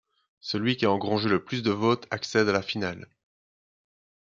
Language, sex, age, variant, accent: French, male, 30-39, Français d'Europe, Français de Belgique